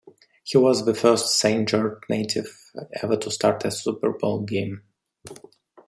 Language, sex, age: English, male, 30-39